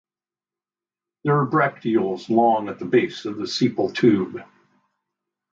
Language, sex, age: English, male, 60-69